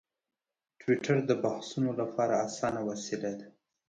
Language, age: Pashto, 19-29